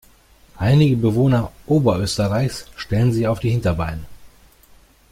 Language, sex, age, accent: German, male, 40-49, Deutschland Deutsch